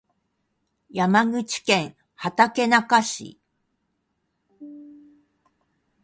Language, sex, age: Japanese, female, 60-69